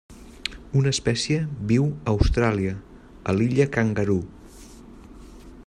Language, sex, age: Catalan, male, 30-39